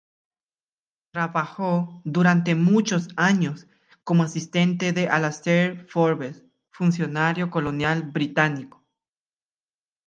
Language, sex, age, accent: Spanish, male, 19-29, América central